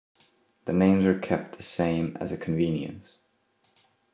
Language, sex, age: English, male, 19-29